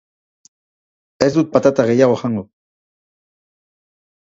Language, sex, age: Basque, male, 50-59